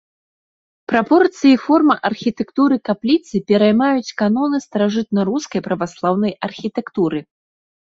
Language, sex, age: Belarusian, female, 19-29